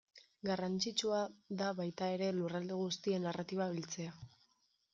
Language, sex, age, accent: Basque, female, 19-29, Mendebalekoa (Araba, Bizkaia, Gipuzkoako mendebaleko herri batzuk)